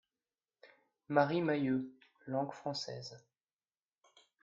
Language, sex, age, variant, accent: French, male, 19-29, Français d'Europe, Français de Belgique